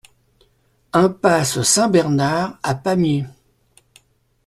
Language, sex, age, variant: French, male, 60-69, Français de métropole